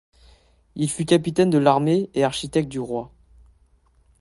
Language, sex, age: French, male, 19-29